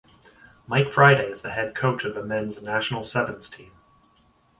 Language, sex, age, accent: English, male, 30-39, Canadian English